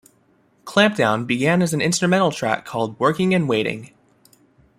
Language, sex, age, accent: English, male, under 19, United States English